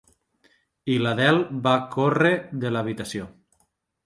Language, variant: Catalan, Nord-Occidental